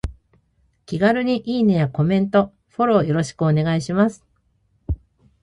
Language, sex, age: Japanese, female, 40-49